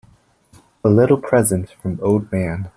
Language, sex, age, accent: English, male, 19-29, United States English